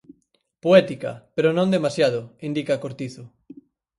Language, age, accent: Galician, 19-29, Atlántico (seseo e gheada)